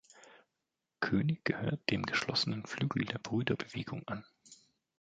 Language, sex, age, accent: German, male, 40-49, Deutschland Deutsch